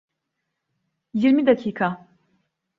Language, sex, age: Turkish, female, 30-39